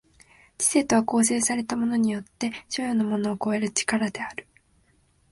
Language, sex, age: Japanese, female, 19-29